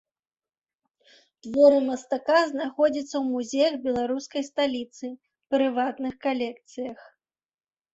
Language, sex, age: Belarusian, female, 30-39